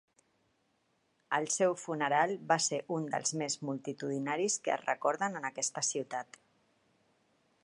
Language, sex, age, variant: Catalan, female, 40-49, Central